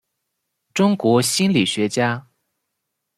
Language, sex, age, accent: Chinese, male, 19-29, 出生地：湖北省